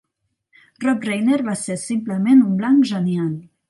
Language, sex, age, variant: Catalan, female, 40-49, Central